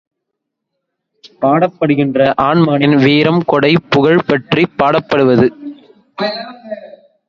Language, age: English, 19-29